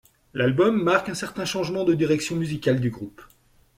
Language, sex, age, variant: French, male, 40-49, Français de métropole